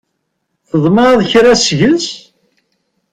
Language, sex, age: Kabyle, male, 50-59